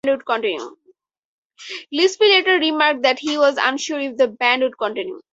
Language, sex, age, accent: English, female, 19-29, United States English